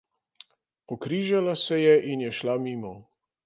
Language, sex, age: Slovenian, male, 60-69